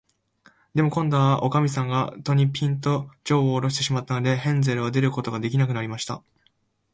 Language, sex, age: Japanese, male, 19-29